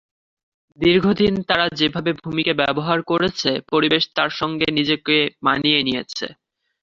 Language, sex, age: Bengali, male, under 19